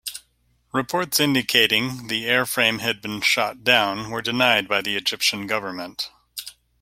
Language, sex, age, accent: English, male, 40-49, United States English